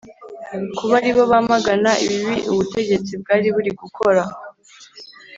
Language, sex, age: Kinyarwanda, female, 19-29